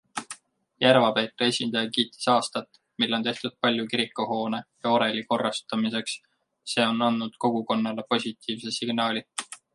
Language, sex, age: Estonian, male, 19-29